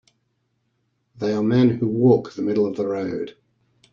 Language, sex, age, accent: English, male, 50-59, England English